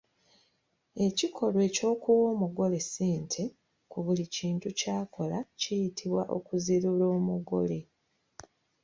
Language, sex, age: Ganda, female, 30-39